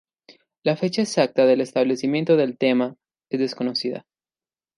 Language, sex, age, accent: Spanish, male, 19-29, Andino-Pacífico: Colombia, Perú, Ecuador, oeste de Bolivia y Venezuela andina